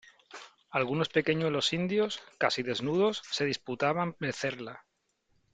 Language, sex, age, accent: Spanish, male, 40-49, España: Sur peninsular (Andalucia, Extremadura, Murcia)